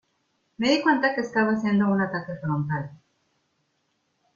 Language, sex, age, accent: Spanish, female, 40-49, México